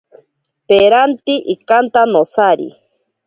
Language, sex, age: Ashéninka Perené, female, 19-29